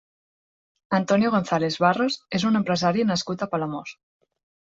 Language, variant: Catalan, Central